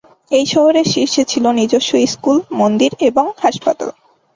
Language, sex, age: Bengali, female, under 19